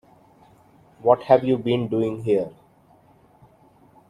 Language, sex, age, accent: English, male, 19-29, India and South Asia (India, Pakistan, Sri Lanka)